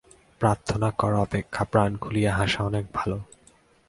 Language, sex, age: Bengali, male, 19-29